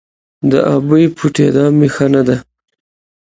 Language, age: Pashto, 19-29